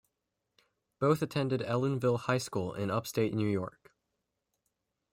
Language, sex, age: English, male, 19-29